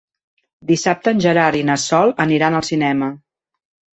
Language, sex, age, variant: Catalan, female, 50-59, Central